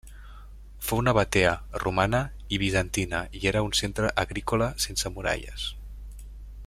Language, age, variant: Catalan, 19-29, Central